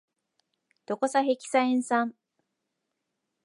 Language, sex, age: Japanese, female, 50-59